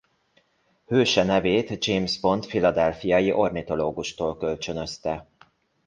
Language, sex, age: Hungarian, male, 40-49